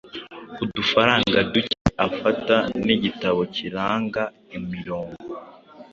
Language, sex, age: Kinyarwanda, male, under 19